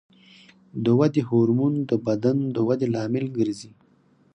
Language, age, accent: Pashto, 19-29, معیاري پښتو